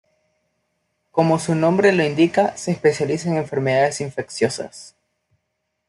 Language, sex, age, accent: Spanish, male, 19-29, Caribe: Cuba, Venezuela, Puerto Rico, República Dominicana, Panamá, Colombia caribeña, México caribeño, Costa del golfo de México